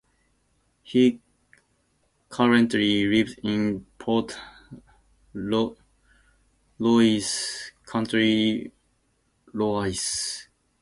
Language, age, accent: English, 19-29, United States English